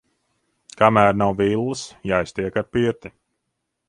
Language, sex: Latvian, male